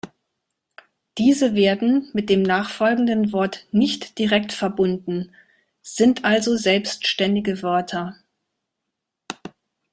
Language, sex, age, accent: German, female, 40-49, Deutschland Deutsch